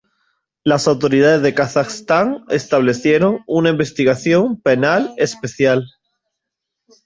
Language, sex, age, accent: Spanish, male, 19-29, España: Sur peninsular (Andalucia, Extremadura, Murcia)